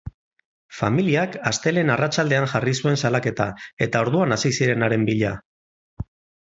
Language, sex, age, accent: Basque, male, 40-49, Mendebalekoa (Araba, Bizkaia, Gipuzkoako mendebaleko herri batzuk)